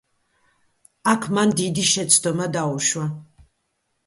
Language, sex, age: Georgian, female, 50-59